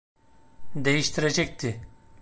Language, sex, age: Turkish, male, 30-39